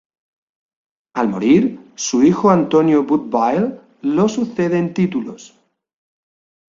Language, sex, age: Spanish, male, 40-49